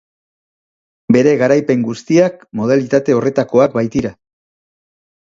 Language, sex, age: Basque, male, 50-59